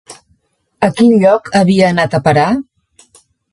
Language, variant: Catalan, Central